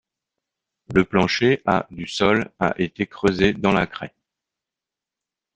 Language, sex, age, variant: French, male, 40-49, Français de métropole